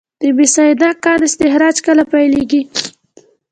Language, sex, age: Pashto, female, under 19